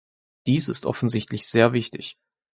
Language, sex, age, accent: German, male, 19-29, Deutschland Deutsch